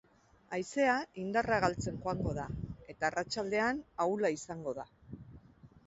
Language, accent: Basque, Erdialdekoa edo Nafarra (Gipuzkoa, Nafarroa)